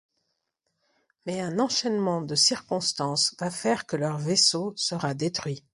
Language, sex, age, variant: French, female, 40-49, Français de métropole